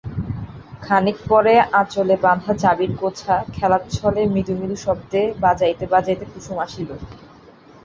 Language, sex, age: Bengali, female, 19-29